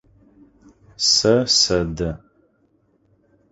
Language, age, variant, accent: Adyghe, 30-39, Адыгабзэ (Кирил, пстэумэ зэдыряе), Кıэмгуй (Çemguy)